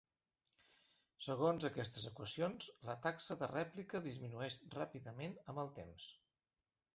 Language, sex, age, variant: Catalan, male, 50-59, Central